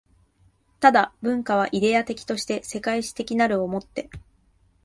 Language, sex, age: Japanese, female, 19-29